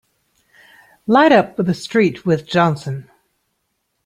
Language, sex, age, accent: English, female, 50-59, United States English